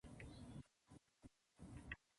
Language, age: Japanese, 19-29